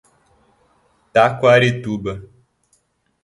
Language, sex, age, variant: Portuguese, male, 19-29, Portuguese (Brasil)